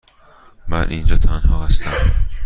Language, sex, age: Persian, male, 30-39